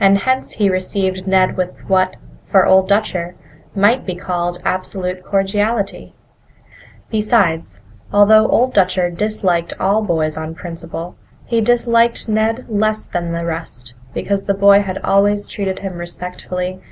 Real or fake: real